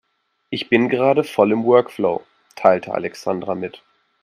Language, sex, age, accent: German, male, 30-39, Deutschland Deutsch